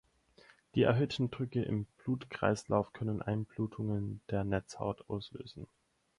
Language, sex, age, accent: German, male, 19-29, Deutschland Deutsch